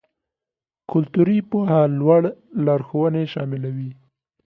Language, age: Pashto, 19-29